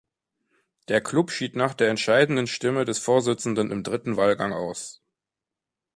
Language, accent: German, Deutschland Deutsch